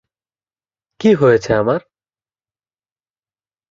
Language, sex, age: Bengali, male, under 19